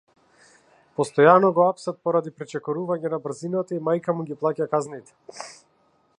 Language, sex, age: Macedonian, female, 19-29